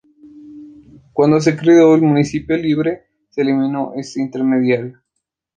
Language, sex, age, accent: Spanish, male, 19-29, Andino-Pacífico: Colombia, Perú, Ecuador, oeste de Bolivia y Venezuela andina